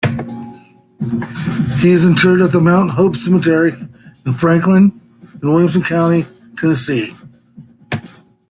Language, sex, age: English, male, 50-59